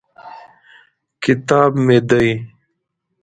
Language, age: Pashto, 30-39